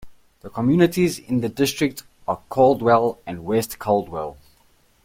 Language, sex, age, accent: English, male, 30-39, Southern African (South Africa, Zimbabwe, Namibia)